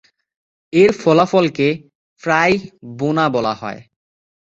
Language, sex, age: Bengali, male, 19-29